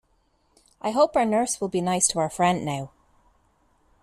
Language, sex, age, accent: English, female, 30-39, Irish English